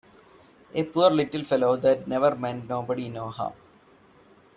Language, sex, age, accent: English, male, 19-29, India and South Asia (India, Pakistan, Sri Lanka)